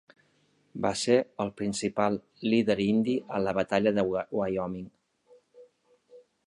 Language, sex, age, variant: Catalan, male, 40-49, Central